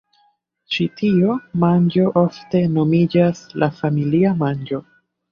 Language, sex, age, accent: Esperanto, male, 19-29, Internacia